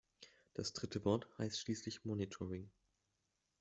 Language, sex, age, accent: German, male, 19-29, Deutschland Deutsch